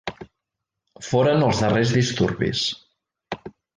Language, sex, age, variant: Catalan, male, 40-49, Central